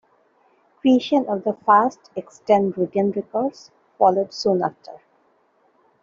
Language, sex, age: English, female, 19-29